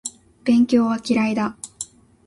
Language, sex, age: Japanese, female, 19-29